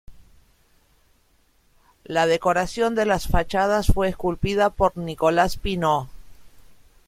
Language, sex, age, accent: Spanish, female, 50-59, Rioplatense: Argentina, Uruguay, este de Bolivia, Paraguay